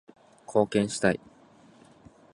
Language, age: Japanese, 19-29